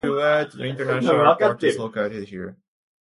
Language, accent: English, United States English